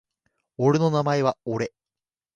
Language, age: Japanese, 19-29